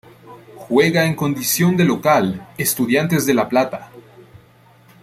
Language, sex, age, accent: Spanish, male, 19-29, América central